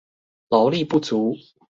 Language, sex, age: Chinese, male, 19-29